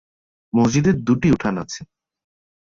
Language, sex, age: Bengali, male, 30-39